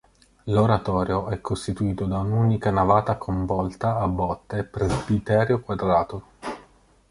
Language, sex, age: Italian, male, 30-39